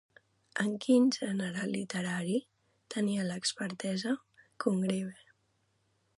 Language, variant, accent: Catalan, Central, central